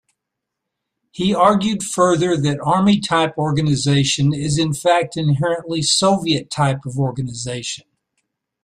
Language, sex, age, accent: English, male, 70-79, United States English